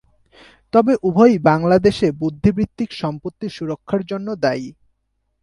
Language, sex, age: Bengali, male, 19-29